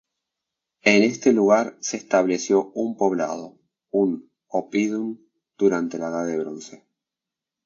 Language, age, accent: Spanish, 19-29, Rioplatense: Argentina, Uruguay, este de Bolivia, Paraguay